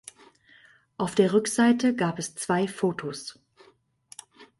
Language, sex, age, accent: German, female, 40-49, Deutschland Deutsch